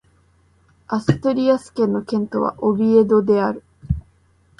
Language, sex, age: Japanese, female, 19-29